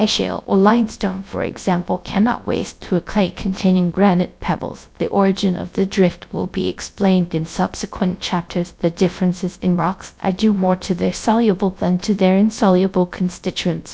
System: TTS, GradTTS